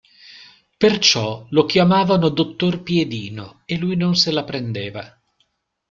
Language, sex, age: Italian, male, 50-59